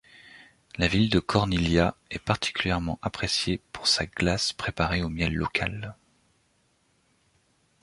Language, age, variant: French, 30-39, Français de métropole